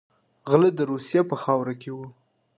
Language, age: Pashto, 19-29